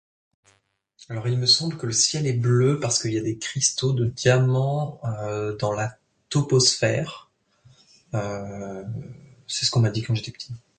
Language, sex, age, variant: French, male, 19-29, Français de métropole